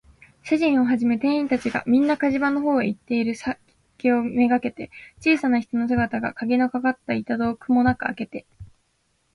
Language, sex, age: Japanese, female, 19-29